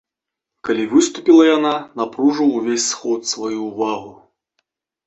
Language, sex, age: Belarusian, male, 40-49